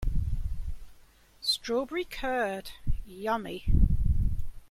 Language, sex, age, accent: English, female, 40-49, England English